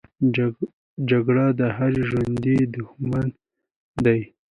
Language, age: Pashto, 19-29